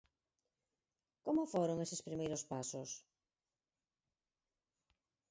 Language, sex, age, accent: Galician, female, 40-49, Central (gheada)